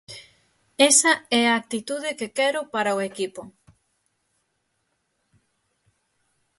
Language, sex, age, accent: Galician, female, 30-39, Atlántico (seseo e gheada); Normativo (estándar)